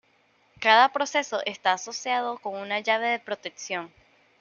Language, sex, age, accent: Spanish, female, 19-29, Caribe: Cuba, Venezuela, Puerto Rico, República Dominicana, Panamá, Colombia caribeña, México caribeño, Costa del golfo de México